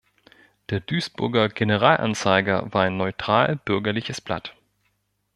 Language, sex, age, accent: German, male, 30-39, Deutschland Deutsch